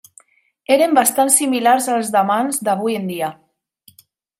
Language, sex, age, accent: Catalan, female, 30-39, valencià